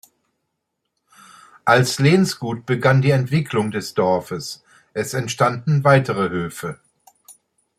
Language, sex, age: German, male, 60-69